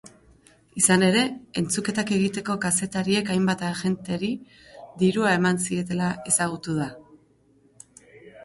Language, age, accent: Basque, 40-49, Erdialdekoa edo Nafarra (Gipuzkoa, Nafarroa)